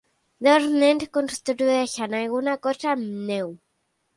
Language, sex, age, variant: Catalan, male, under 19, Central